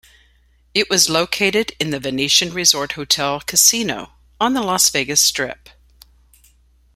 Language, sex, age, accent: English, female, 50-59, United States English